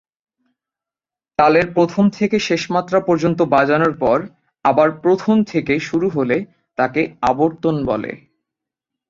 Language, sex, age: Bengali, male, 19-29